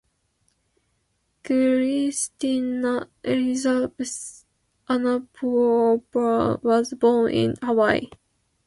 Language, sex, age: English, female, 19-29